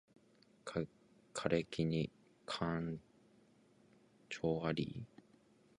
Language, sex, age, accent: Japanese, male, 19-29, 標準語